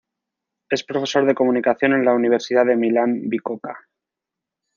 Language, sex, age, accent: Spanish, male, 19-29, España: Norte peninsular (Asturias, Castilla y León, Cantabria, País Vasco, Navarra, Aragón, La Rioja, Guadalajara, Cuenca)